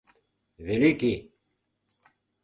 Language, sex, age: Mari, male, 50-59